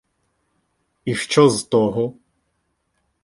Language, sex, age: Ukrainian, male, 19-29